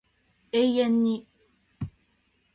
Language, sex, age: Japanese, female, 30-39